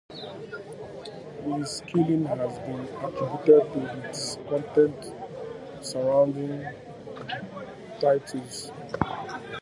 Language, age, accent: English, 30-39, England English